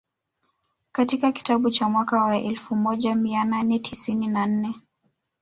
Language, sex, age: Swahili, male, 19-29